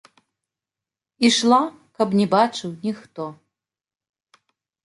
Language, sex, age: Belarusian, female, 30-39